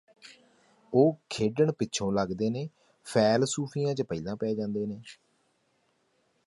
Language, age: Punjabi, 30-39